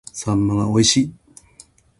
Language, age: Japanese, 60-69